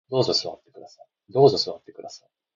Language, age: Japanese, 30-39